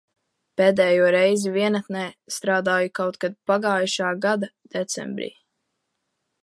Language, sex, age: Latvian, female, under 19